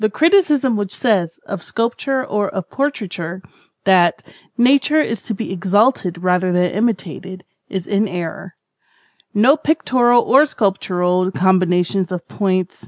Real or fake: real